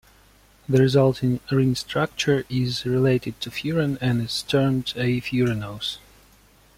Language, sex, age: English, male, 19-29